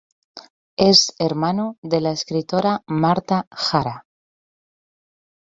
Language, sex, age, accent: Spanish, female, 30-39, España: Centro-Sur peninsular (Madrid, Toledo, Castilla-La Mancha)